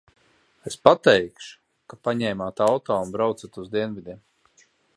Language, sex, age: Latvian, male, 30-39